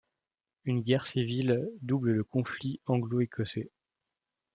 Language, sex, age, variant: French, male, 30-39, Français de métropole